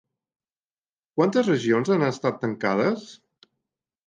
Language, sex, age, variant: Catalan, male, 50-59, Central